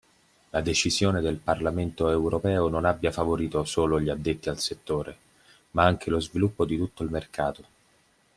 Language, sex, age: Italian, male, 30-39